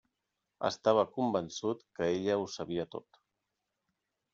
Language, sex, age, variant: Catalan, male, 40-49, Central